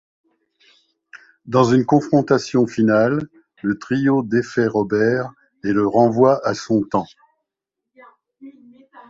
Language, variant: French, Français de métropole